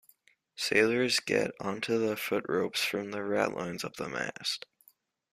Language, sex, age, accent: English, male, under 19, United States English